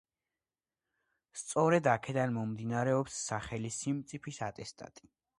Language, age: Georgian, under 19